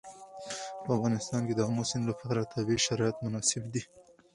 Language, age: Pashto, 19-29